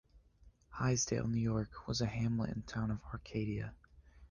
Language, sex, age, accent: English, male, under 19, United States English